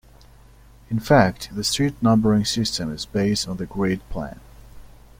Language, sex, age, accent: English, male, 30-39, England English